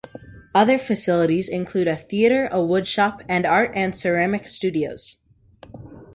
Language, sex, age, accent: English, male, under 19, United States English